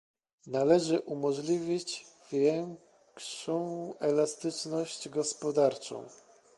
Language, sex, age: Polish, male, 30-39